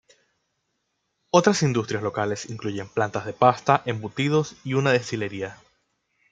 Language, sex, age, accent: Spanish, male, 19-29, Caribe: Cuba, Venezuela, Puerto Rico, República Dominicana, Panamá, Colombia caribeña, México caribeño, Costa del golfo de México